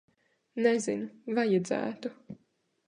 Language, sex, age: Latvian, female, 19-29